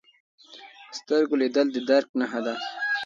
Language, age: Pashto, 19-29